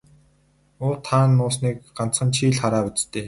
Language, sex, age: Mongolian, male, 19-29